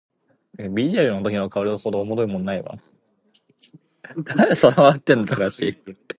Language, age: English, 19-29